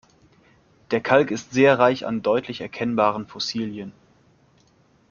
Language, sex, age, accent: German, male, 30-39, Deutschland Deutsch